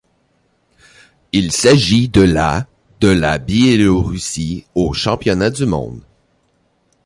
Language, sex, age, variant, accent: French, male, 30-39, Français d'Amérique du Nord, Français du Canada